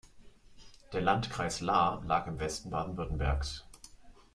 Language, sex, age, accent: German, male, 30-39, Deutschland Deutsch